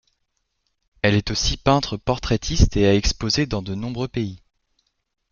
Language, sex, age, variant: French, male, 19-29, Français de métropole